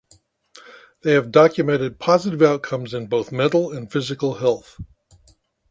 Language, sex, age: English, male, 60-69